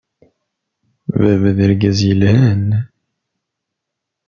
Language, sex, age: Kabyle, male, 30-39